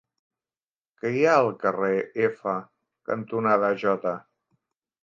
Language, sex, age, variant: Catalan, male, 50-59, Central